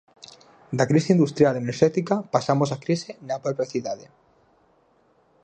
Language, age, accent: Galician, 19-29, Oriental (común en zona oriental)